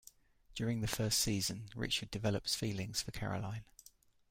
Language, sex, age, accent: English, male, 50-59, England English